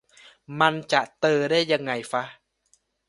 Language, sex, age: Thai, male, 19-29